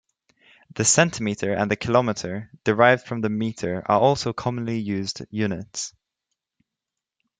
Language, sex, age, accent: English, male, under 19, England English